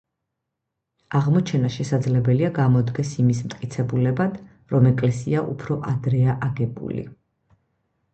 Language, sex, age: Georgian, female, 30-39